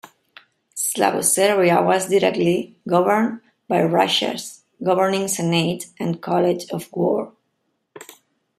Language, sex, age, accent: English, female, 40-49, United States English